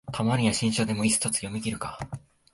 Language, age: Japanese, 19-29